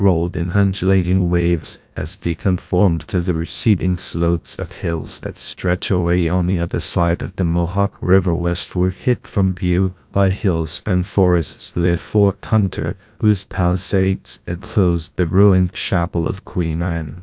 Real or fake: fake